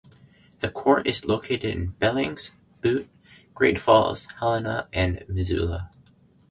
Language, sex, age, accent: English, male, under 19, Canadian English